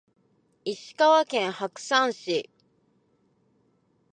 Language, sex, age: Japanese, female, 19-29